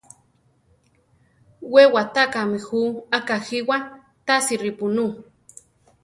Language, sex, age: Central Tarahumara, female, 30-39